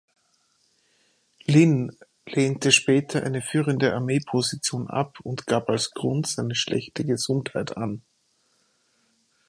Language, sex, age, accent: German, male, 30-39, Österreichisches Deutsch